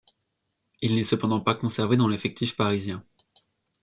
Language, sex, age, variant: French, male, under 19, Français de métropole